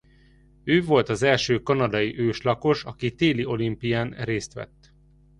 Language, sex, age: Hungarian, male, 30-39